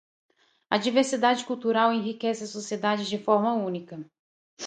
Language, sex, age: Portuguese, female, 30-39